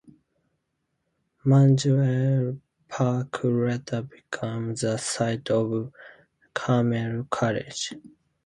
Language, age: English, 19-29